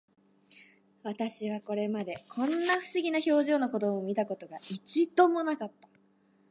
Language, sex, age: Japanese, female, 19-29